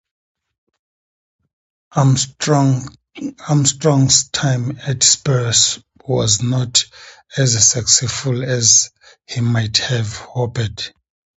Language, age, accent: English, 40-49, Southern African (South Africa, Zimbabwe, Namibia)